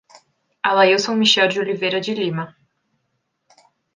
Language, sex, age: Portuguese, female, 19-29